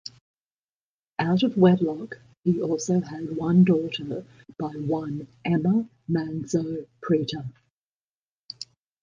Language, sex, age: English, female, 70-79